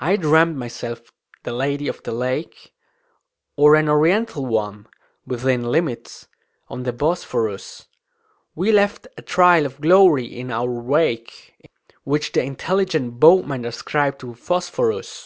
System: none